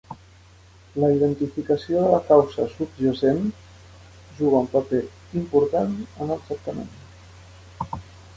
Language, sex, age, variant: Catalan, male, 30-39, Central